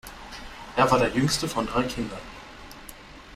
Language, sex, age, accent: German, male, under 19, Deutschland Deutsch